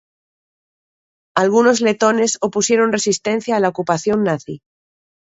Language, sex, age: Spanish, female, 30-39